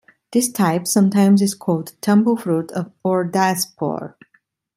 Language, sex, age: English, female, 30-39